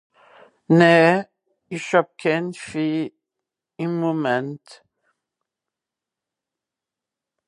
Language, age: Swiss German, 60-69